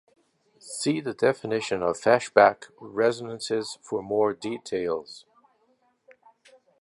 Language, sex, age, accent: English, male, 50-59, United States English